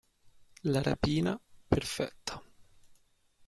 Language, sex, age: Italian, male, 19-29